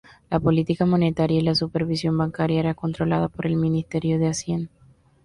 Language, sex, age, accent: Spanish, female, under 19, Caribe: Cuba, Venezuela, Puerto Rico, República Dominicana, Panamá, Colombia caribeña, México caribeño, Costa del golfo de México